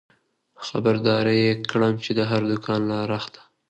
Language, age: Pashto, 19-29